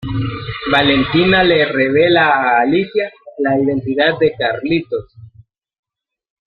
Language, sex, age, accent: Spanish, male, 19-29, América central